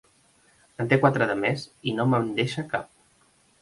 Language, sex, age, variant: Catalan, male, 30-39, Central